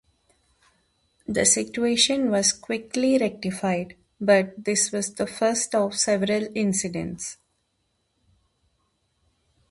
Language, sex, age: English, female, 30-39